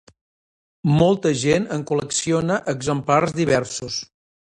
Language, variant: Catalan, Central